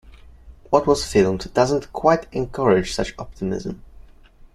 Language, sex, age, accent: English, male, under 19, United States English